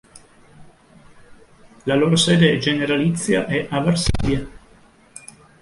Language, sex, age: Italian, male, 50-59